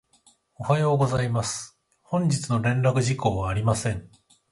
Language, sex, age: Japanese, male, 30-39